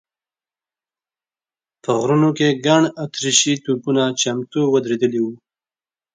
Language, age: Pashto, 19-29